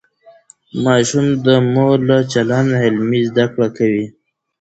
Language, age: Pashto, 19-29